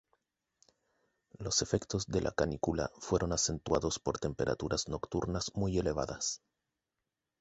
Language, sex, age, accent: Spanish, male, 19-29, Chileno: Chile, Cuyo